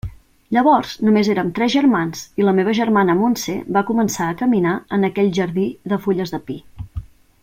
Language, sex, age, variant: Catalan, female, 40-49, Central